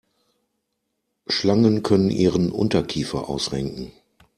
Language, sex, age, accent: German, male, 40-49, Deutschland Deutsch